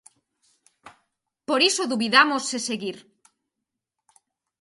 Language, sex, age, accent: Galician, female, 30-39, Central (gheada)